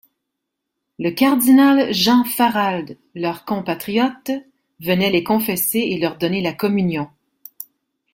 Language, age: French, 50-59